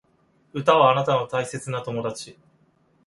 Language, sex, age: Japanese, male, 19-29